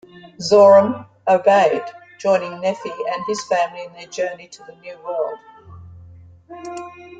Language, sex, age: English, female, 60-69